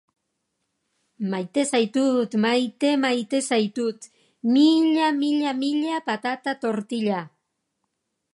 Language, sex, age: Basque, female, 60-69